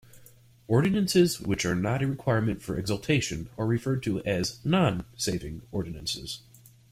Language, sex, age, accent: English, male, 19-29, United States English